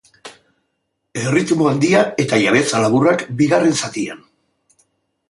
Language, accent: Basque, Mendebalekoa (Araba, Bizkaia, Gipuzkoako mendebaleko herri batzuk)